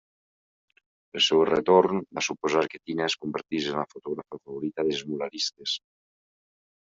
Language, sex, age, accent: Catalan, male, 40-49, valencià